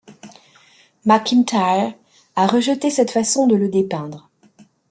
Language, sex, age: French, female, 50-59